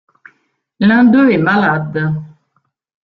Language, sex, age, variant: French, female, 60-69, Français de métropole